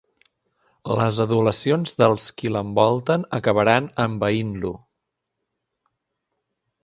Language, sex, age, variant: Catalan, male, 19-29, Central